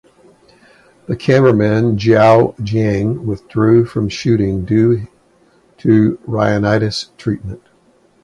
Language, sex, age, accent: English, male, 60-69, United States English